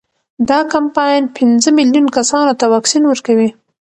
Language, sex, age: Pashto, female, 30-39